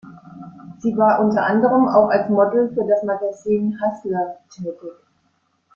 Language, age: German, 50-59